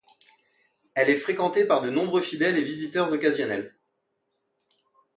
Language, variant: French, Français de métropole